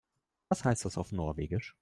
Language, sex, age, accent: German, male, 19-29, Deutschland Deutsch